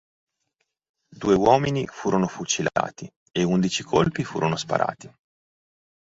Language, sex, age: Italian, male, 40-49